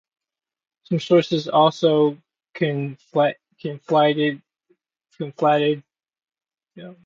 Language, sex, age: English, male, 30-39